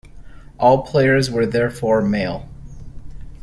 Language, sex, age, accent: English, male, 19-29, United States English